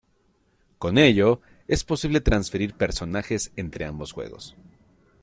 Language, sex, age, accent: Spanish, male, 19-29, México